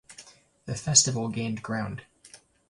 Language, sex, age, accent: English, male, 19-29, United States English